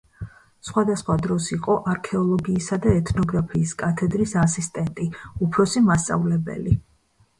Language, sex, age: Georgian, female, 40-49